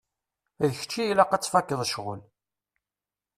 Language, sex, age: Kabyle, male, 30-39